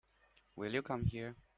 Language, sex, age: English, male, 19-29